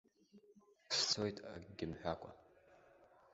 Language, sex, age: Abkhazian, male, under 19